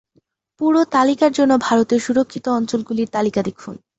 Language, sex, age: Bengali, female, under 19